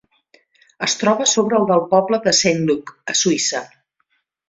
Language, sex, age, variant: Catalan, female, 50-59, Central